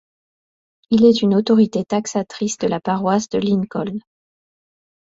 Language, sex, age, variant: French, female, 40-49, Français de métropole